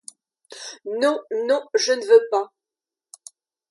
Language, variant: French, Français de métropole